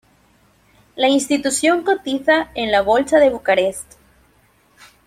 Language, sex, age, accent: Spanish, female, 19-29, América central